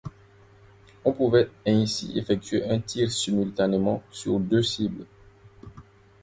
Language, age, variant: French, 19-29, Français d'Afrique subsaharienne et des îles africaines